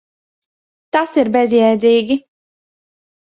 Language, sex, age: Latvian, female, 30-39